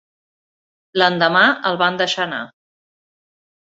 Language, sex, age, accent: Catalan, female, 50-59, Català central